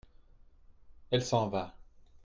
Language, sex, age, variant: French, male, 30-39, Français de métropole